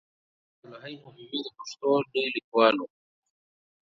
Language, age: Pashto, 30-39